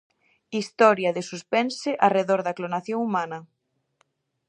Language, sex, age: Galician, female, 19-29